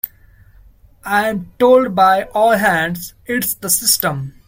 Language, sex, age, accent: English, male, 19-29, India and South Asia (India, Pakistan, Sri Lanka)